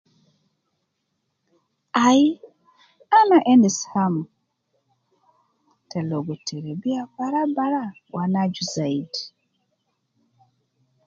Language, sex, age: Nubi, female, 30-39